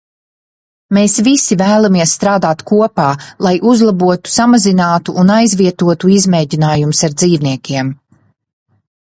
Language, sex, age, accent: Latvian, female, 40-49, bez akcenta